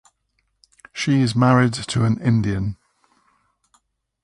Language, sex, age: English, male, 50-59